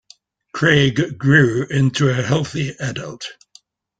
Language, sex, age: English, male, 80-89